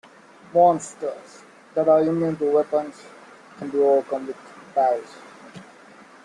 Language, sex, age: English, male, 19-29